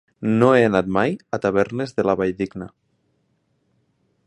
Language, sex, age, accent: Catalan, male, 19-29, Ebrenc